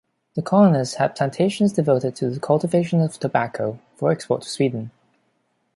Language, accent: English, Hong Kong English